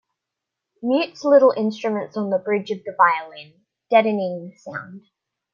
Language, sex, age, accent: English, male, under 19, Australian English